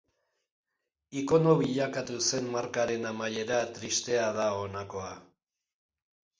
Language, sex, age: Basque, male, 60-69